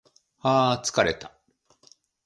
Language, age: Japanese, 50-59